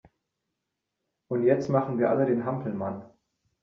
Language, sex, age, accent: German, male, 30-39, Deutschland Deutsch